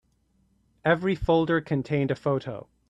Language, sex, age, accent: English, male, 30-39, Canadian English